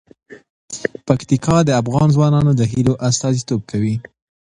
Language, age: Pashto, 19-29